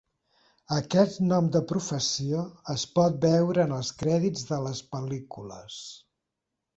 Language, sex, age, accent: Catalan, male, 70-79, Barcelona